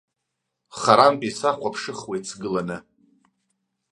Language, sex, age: Abkhazian, male, 19-29